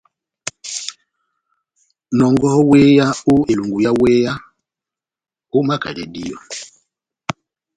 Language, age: Batanga, 70-79